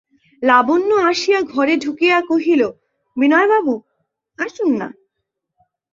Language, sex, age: Bengali, female, 19-29